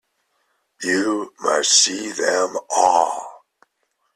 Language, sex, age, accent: English, male, 50-59, England English